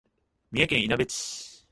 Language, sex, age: Japanese, male, 19-29